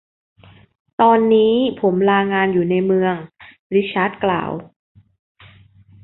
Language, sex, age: Thai, female, 19-29